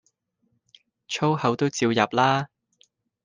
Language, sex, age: Cantonese, male, 19-29